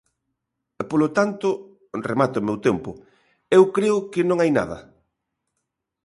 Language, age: Galician, 50-59